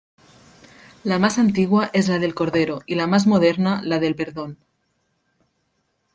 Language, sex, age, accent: Spanish, female, 19-29, España: Norte peninsular (Asturias, Castilla y León, Cantabria, País Vasco, Navarra, Aragón, La Rioja, Guadalajara, Cuenca)